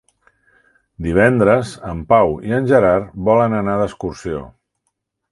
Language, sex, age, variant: Catalan, male, 60-69, Central